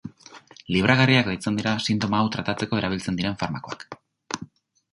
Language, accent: Basque, Erdialdekoa edo Nafarra (Gipuzkoa, Nafarroa)